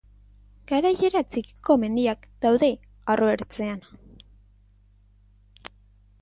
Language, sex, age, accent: Basque, female, 19-29, Mendebalekoa (Araba, Bizkaia, Gipuzkoako mendebaleko herri batzuk)